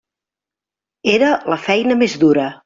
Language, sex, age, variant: Catalan, female, 50-59, Central